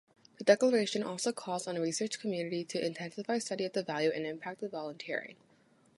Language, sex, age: English, female, 19-29